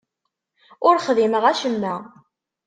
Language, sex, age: Kabyle, female, 19-29